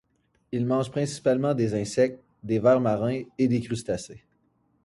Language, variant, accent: French, Français d'Amérique du Nord, Français du Canada